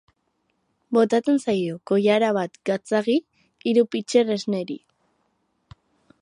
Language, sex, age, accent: Basque, female, under 19, Erdialdekoa edo Nafarra (Gipuzkoa, Nafarroa)